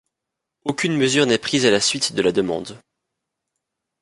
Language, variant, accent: French, Français d'Europe, Français de Belgique